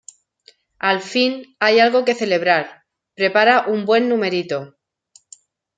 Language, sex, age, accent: Spanish, female, 40-49, España: Centro-Sur peninsular (Madrid, Toledo, Castilla-La Mancha)